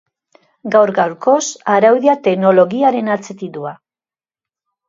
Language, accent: Basque, Mendebalekoa (Araba, Bizkaia, Gipuzkoako mendebaleko herri batzuk)